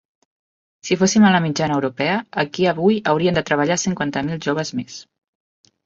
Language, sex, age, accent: Catalan, female, 30-39, Barcelona